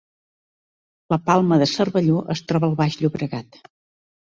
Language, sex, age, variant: Catalan, female, 60-69, Central